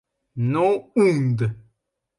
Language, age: Hungarian, 19-29